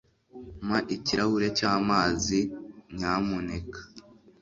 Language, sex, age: Kinyarwanda, male, under 19